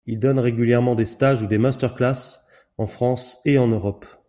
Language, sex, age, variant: French, male, 50-59, Français de métropole